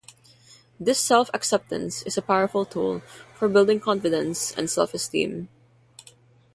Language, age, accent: English, 19-29, United States English; Filipino